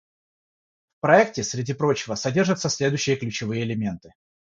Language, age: Russian, 30-39